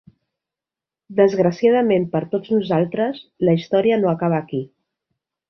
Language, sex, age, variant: Catalan, female, 40-49, Nord-Occidental